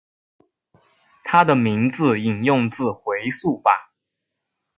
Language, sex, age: Chinese, male, under 19